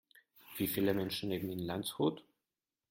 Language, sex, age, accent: German, male, 19-29, Österreichisches Deutsch